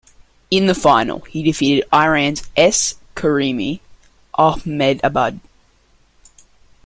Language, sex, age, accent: English, male, under 19, Australian English